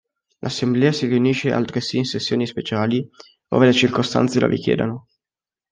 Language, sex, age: Italian, male, under 19